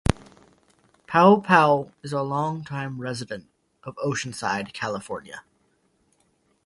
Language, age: English, 19-29